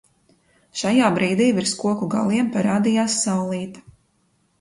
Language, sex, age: Latvian, female, 19-29